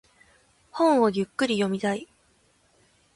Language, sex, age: Japanese, female, under 19